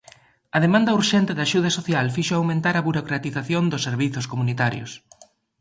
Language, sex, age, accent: Galician, male, 19-29, Normativo (estándar)